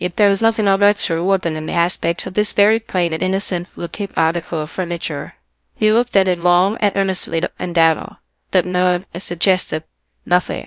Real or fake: fake